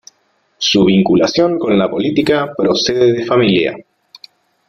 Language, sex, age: Spanish, male, 30-39